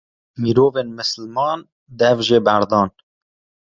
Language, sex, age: Kurdish, male, 19-29